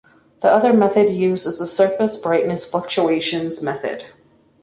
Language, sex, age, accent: English, female, 30-39, United States English